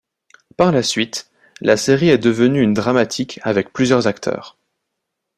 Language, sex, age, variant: French, male, 19-29, Français de métropole